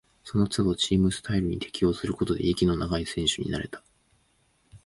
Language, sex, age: Japanese, male, 19-29